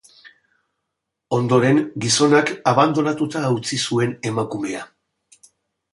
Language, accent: Basque, Mendebalekoa (Araba, Bizkaia, Gipuzkoako mendebaleko herri batzuk)